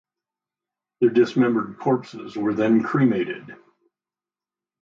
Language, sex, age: English, male, 60-69